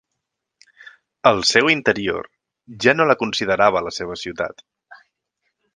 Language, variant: Catalan, Central